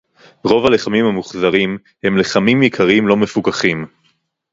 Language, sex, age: Hebrew, male, 19-29